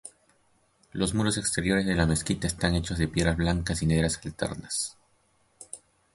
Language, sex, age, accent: Spanish, male, 30-39, Peru